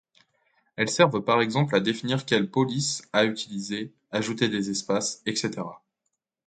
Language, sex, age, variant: French, male, 19-29, Français de métropole